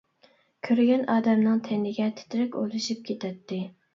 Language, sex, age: Uyghur, female, 19-29